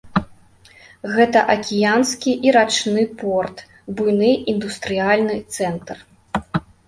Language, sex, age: Belarusian, female, 19-29